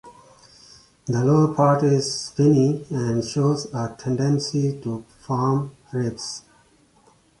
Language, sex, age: English, male, 40-49